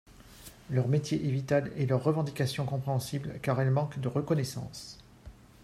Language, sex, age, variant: French, male, 40-49, Français de métropole